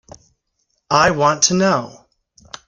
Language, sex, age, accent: English, male, 19-29, United States English